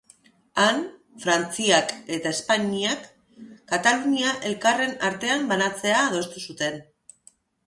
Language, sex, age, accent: Basque, female, 40-49, Mendebalekoa (Araba, Bizkaia, Gipuzkoako mendebaleko herri batzuk)